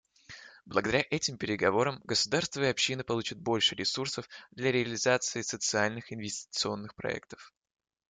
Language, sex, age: Russian, male, 19-29